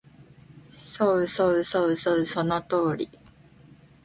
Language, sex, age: Japanese, female, 19-29